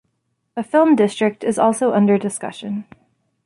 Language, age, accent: English, 30-39, United States English